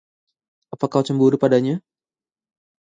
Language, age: Indonesian, 19-29